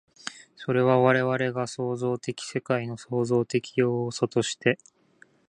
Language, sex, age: Japanese, male, 19-29